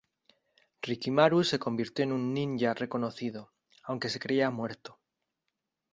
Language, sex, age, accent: Spanish, male, 19-29, España: Centro-Sur peninsular (Madrid, Toledo, Castilla-La Mancha)